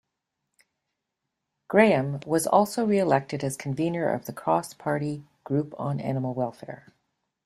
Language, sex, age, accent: English, female, 60-69, Canadian English